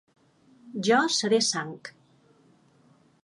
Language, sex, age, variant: Catalan, female, 40-49, Balear